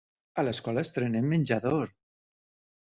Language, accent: Catalan, valencià